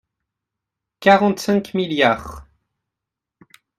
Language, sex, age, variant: French, male, 19-29, Français de métropole